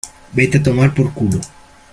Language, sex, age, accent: Spanish, male, under 19, España: Centro-Sur peninsular (Madrid, Toledo, Castilla-La Mancha)